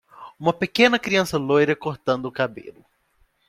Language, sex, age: Portuguese, male, 19-29